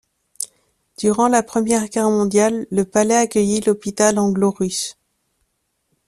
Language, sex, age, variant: French, female, 30-39, Français de métropole